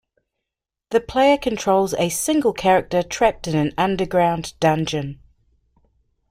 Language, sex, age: English, female, 40-49